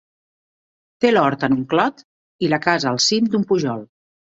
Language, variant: Catalan, Central